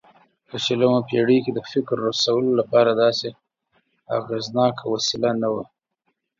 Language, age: Pashto, 30-39